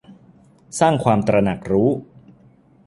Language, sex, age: Thai, male, 40-49